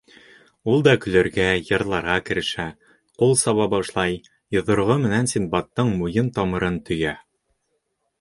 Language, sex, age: Bashkir, male, under 19